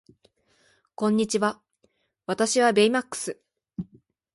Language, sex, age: Japanese, female, under 19